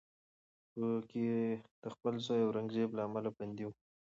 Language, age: Pashto, 19-29